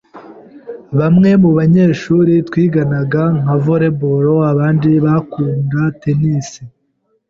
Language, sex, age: Kinyarwanda, male, 19-29